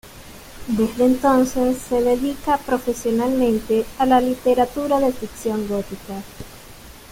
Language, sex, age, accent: Spanish, female, 30-39, Caribe: Cuba, Venezuela, Puerto Rico, República Dominicana, Panamá, Colombia caribeña, México caribeño, Costa del golfo de México